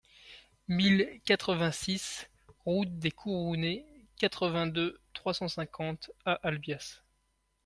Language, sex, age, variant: French, male, 19-29, Français de métropole